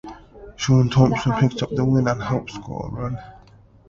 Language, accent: English, England English